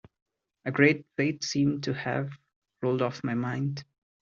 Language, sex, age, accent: English, male, 19-29, India and South Asia (India, Pakistan, Sri Lanka)